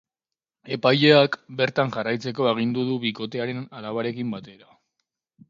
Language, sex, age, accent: Basque, male, 19-29, Mendebalekoa (Araba, Bizkaia, Gipuzkoako mendebaleko herri batzuk)